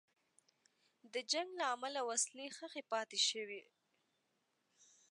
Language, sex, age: Pashto, female, 19-29